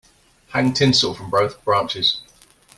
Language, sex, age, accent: English, male, 40-49, England English